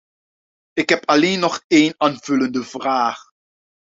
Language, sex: Dutch, male